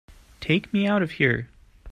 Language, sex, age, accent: English, male, 30-39, United States English